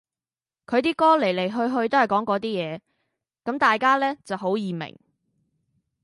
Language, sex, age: Cantonese, female, 19-29